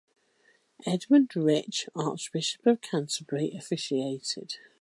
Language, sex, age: English, female, 50-59